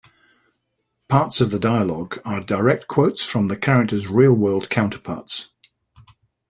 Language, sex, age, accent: English, male, 60-69, England English